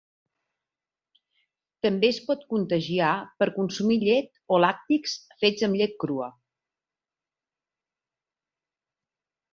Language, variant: Catalan, Central